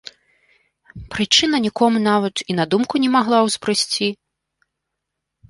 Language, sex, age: Belarusian, female, 40-49